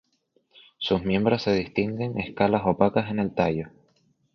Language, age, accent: Spanish, 19-29, España: Islas Canarias